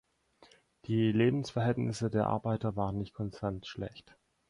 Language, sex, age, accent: German, male, 19-29, Deutschland Deutsch